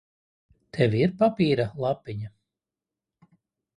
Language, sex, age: Latvian, male, 40-49